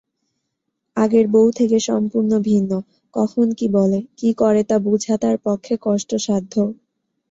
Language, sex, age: Bengali, female, under 19